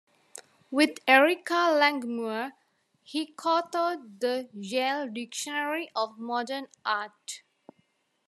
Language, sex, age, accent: English, female, 19-29, India and South Asia (India, Pakistan, Sri Lanka)